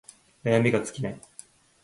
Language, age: Japanese, 30-39